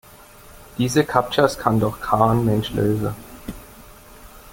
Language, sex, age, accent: German, male, 40-49, Deutschland Deutsch